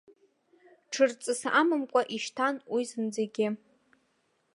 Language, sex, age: Abkhazian, female, 19-29